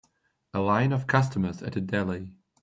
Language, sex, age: English, male, 30-39